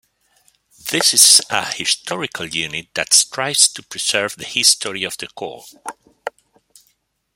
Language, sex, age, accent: English, male, 50-59, England English